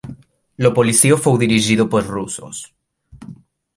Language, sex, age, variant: Catalan, male, under 19, Balear